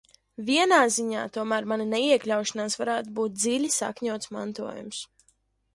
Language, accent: Latvian, Rigas